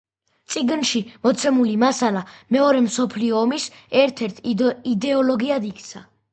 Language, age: Georgian, under 19